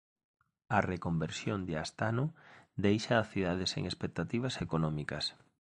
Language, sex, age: Galician, male, 40-49